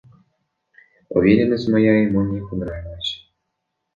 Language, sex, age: Russian, male, 19-29